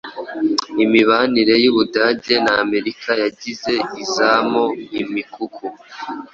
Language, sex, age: Kinyarwanda, male, 19-29